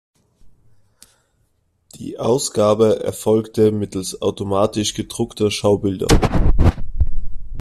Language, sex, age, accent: German, male, 19-29, Österreichisches Deutsch